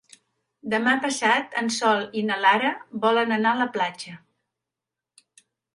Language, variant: Catalan, Central